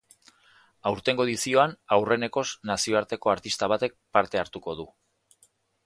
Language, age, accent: Basque, 40-49, Erdialdekoa edo Nafarra (Gipuzkoa, Nafarroa)